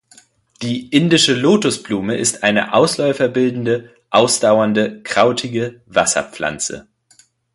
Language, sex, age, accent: German, male, 19-29, Deutschland Deutsch